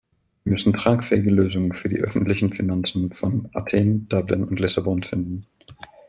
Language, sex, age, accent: German, male, 19-29, Deutschland Deutsch